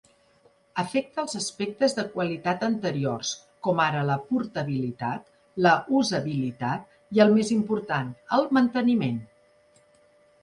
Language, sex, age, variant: Catalan, female, 50-59, Central